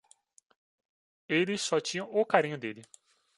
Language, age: Portuguese, 19-29